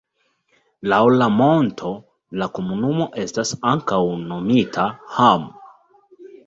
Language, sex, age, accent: Esperanto, male, 19-29, Internacia